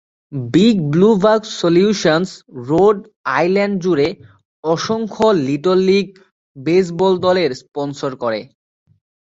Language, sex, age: Bengali, male, 19-29